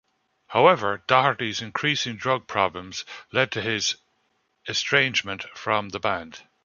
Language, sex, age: English, male, 40-49